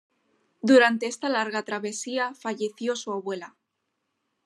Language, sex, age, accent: Spanish, female, under 19, España: Norte peninsular (Asturias, Castilla y León, Cantabria, País Vasco, Navarra, Aragón, La Rioja, Guadalajara, Cuenca)